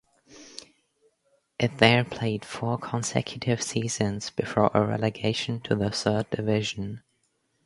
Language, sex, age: English, female, under 19